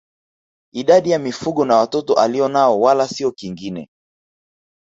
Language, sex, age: Swahili, male, 19-29